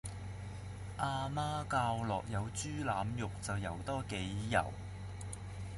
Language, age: Cantonese, 30-39